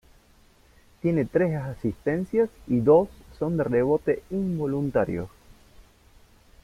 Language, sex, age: Spanish, male, 40-49